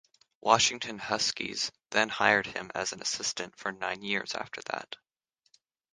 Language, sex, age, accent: English, male, under 19, United States English; Canadian English